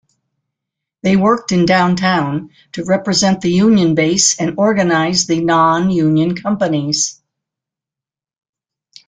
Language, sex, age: English, female, 80-89